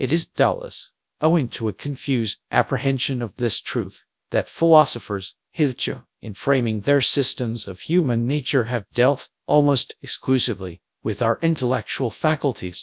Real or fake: fake